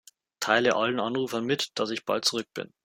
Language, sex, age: German, male, under 19